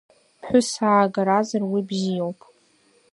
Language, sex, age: Abkhazian, female, under 19